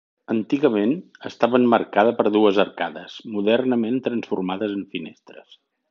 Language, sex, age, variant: Catalan, male, 50-59, Central